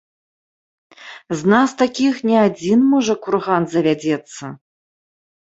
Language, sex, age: Belarusian, female, 40-49